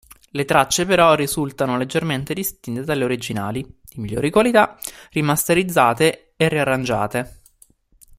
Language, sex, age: Italian, male, 19-29